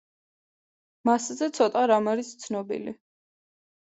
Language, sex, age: Georgian, female, 19-29